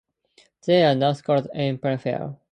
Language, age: English, under 19